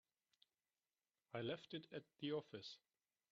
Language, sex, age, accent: English, male, 40-49, United States English